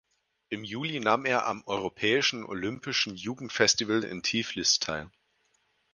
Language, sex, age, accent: German, male, 19-29, Deutschland Deutsch